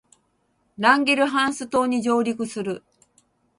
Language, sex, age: Japanese, female, 60-69